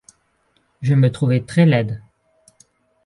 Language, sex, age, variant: French, male, 30-39, Français de métropole